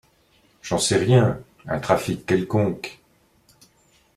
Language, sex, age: French, male, 60-69